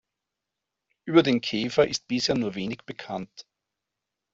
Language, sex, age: German, male, 50-59